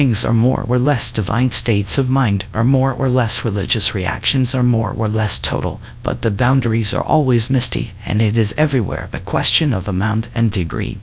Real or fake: fake